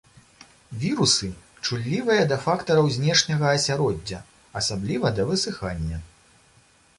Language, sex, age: Belarusian, male, 30-39